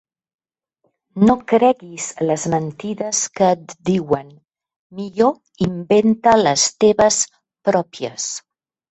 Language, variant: Catalan, Septentrional